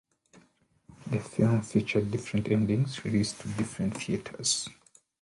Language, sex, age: English, male, 30-39